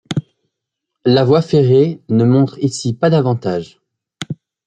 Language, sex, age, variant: French, male, 19-29, Français de métropole